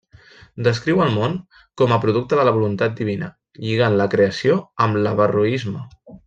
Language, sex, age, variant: Catalan, male, 30-39, Central